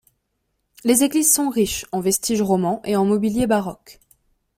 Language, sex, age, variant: French, female, 19-29, Français de métropole